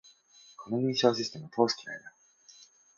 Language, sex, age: Japanese, male, 19-29